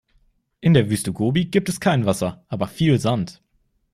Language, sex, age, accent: German, male, under 19, Deutschland Deutsch